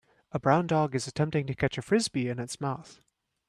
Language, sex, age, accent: English, male, 30-39, United States English